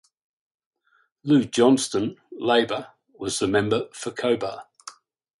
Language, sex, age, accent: English, male, 60-69, Australian English